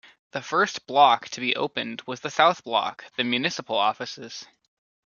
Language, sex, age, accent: English, male, under 19, United States English